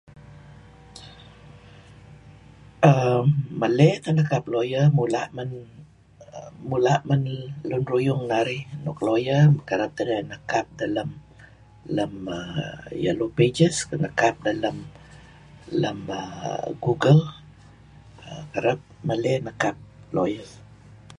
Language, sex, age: Kelabit, female, 60-69